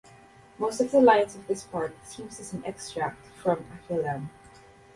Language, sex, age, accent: English, female, 19-29, Filipino